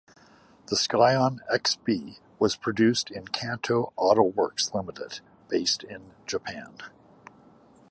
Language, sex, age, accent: English, male, 50-59, Canadian English